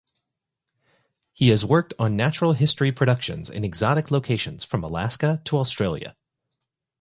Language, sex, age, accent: English, male, 30-39, United States English